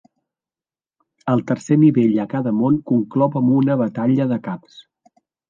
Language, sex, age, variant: Catalan, male, 40-49, Central